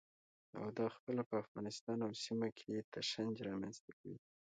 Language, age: Pashto, 19-29